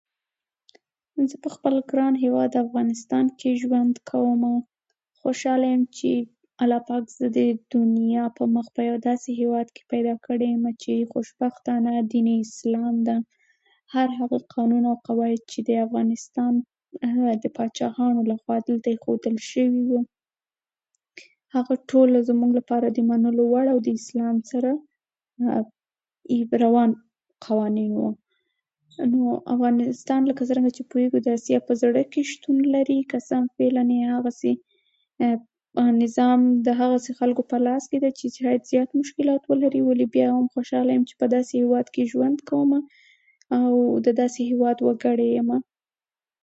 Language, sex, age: Pashto, female, 19-29